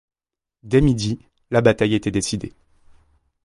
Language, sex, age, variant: French, male, 30-39, Français de métropole